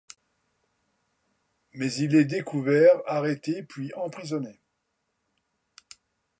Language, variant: French, Français de métropole